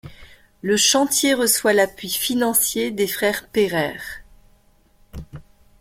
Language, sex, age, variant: French, female, 40-49, Français de métropole